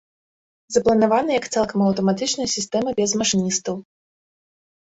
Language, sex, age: Belarusian, female, 30-39